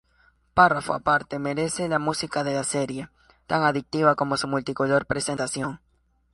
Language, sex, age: Spanish, male, under 19